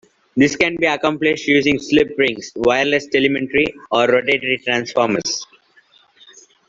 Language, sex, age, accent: English, male, under 19, India and South Asia (India, Pakistan, Sri Lanka)